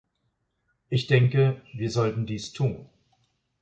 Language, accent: German, Deutschland Deutsch